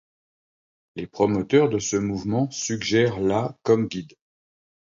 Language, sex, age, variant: French, male, 50-59, Français de métropole